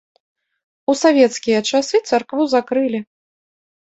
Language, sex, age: Belarusian, female, 19-29